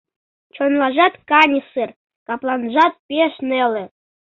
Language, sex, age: Mari, male, under 19